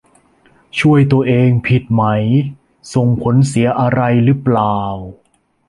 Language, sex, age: Thai, male, 19-29